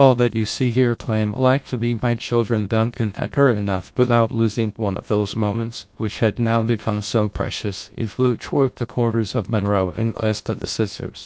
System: TTS, GlowTTS